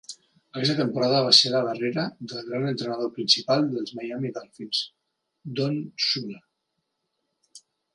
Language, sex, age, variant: Catalan, male, 40-49, Central